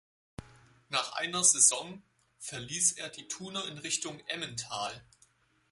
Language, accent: German, Deutschland Deutsch